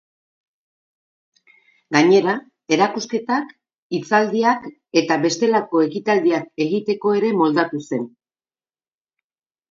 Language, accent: Basque, Mendebalekoa (Araba, Bizkaia, Gipuzkoako mendebaleko herri batzuk)